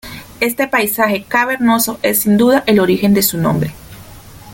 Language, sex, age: Spanish, female, 30-39